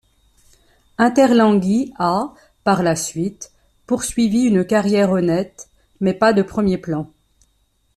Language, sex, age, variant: French, female, 50-59, Français de métropole